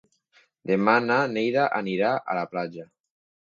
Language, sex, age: Catalan, male, 30-39